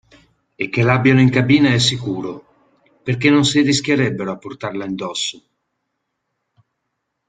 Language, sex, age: Italian, male, 50-59